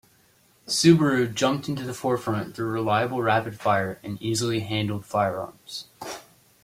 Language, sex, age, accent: English, male, under 19, United States English